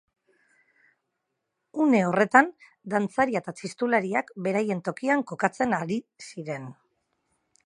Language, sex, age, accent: Basque, female, 30-39, Mendebalekoa (Araba, Bizkaia, Gipuzkoako mendebaleko herri batzuk)